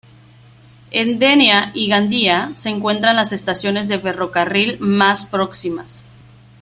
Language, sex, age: Spanish, female, 30-39